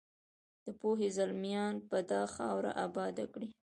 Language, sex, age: Pashto, female, 19-29